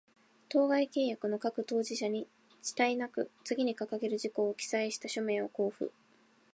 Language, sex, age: Japanese, female, 19-29